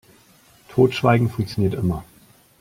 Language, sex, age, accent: German, male, 30-39, Deutschland Deutsch